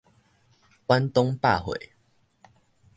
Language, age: Min Nan Chinese, 19-29